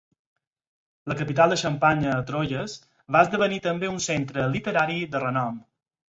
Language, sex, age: Catalan, male, 40-49